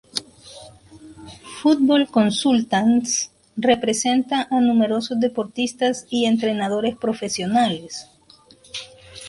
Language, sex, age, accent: Spanish, female, 19-29, América central